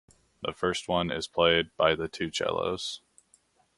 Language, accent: English, United States English